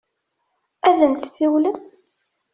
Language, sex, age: Kabyle, female, 30-39